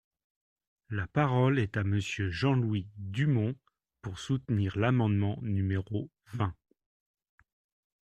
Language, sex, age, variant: French, male, 30-39, Français de métropole